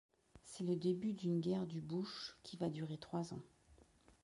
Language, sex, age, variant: French, female, 50-59, Français de métropole